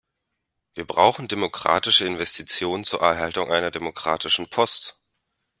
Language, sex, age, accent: German, male, 19-29, Deutschland Deutsch